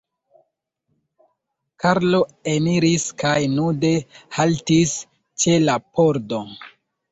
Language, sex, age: Esperanto, male, 19-29